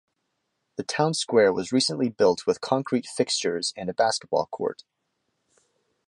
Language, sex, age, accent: English, male, 19-29, United States English